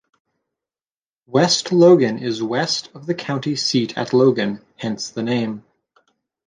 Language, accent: English, United States English